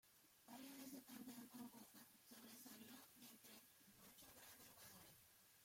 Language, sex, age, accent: Spanish, female, 30-39, Caribe: Cuba, Venezuela, Puerto Rico, República Dominicana, Panamá, Colombia caribeña, México caribeño, Costa del golfo de México